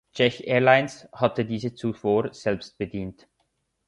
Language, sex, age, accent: German, male, 19-29, Schweizerdeutsch